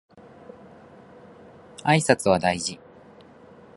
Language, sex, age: Japanese, male, 19-29